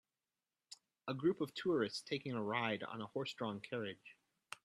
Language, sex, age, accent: English, male, 30-39, United States English